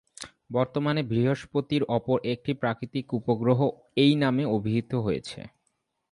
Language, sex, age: Bengali, male, 19-29